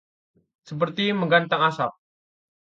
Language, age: Indonesian, 19-29